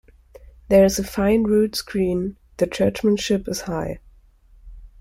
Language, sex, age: English, female, 19-29